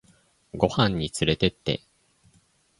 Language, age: Japanese, under 19